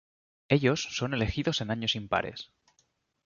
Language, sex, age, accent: Spanish, male, 30-39, España: Norte peninsular (Asturias, Castilla y León, Cantabria, País Vasco, Navarra, Aragón, La Rioja, Guadalajara, Cuenca)